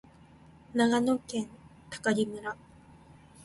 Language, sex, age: Japanese, female, 19-29